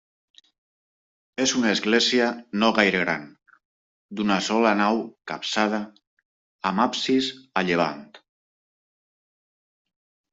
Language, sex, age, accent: Catalan, male, 30-39, valencià